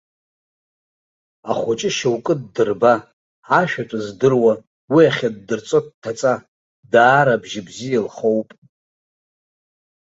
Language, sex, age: Abkhazian, male, 50-59